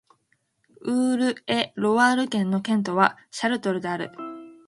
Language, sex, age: Japanese, female, 19-29